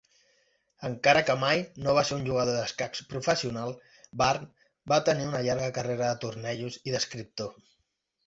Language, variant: Catalan, Central